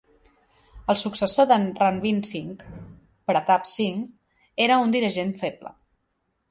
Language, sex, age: Catalan, female, 30-39